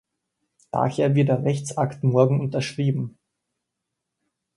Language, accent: German, Österreichisches Deutsch